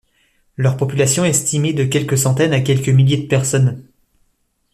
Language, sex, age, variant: French, male, 30-39, Français de métropole